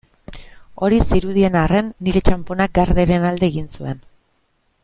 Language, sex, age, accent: Basque, female, 30-39, Mendebalekoa (Araba, Bizkaia, Gipuzkoako mendebaleko herri batzuk)